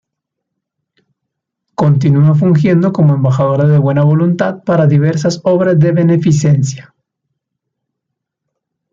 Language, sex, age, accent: Spanish, male, 30-39, Andino-Pacífico: Colombia, Perú, Ecuador, oeste de Bolivia y Venezuela andina